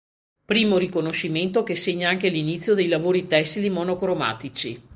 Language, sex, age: Italian, female, 60-69